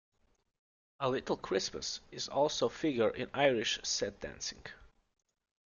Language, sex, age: English, male, 19-29